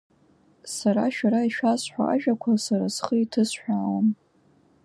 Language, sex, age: Abkhazian, female, under 19